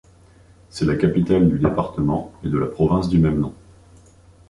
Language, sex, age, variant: French, male, 19-29, Français de métropole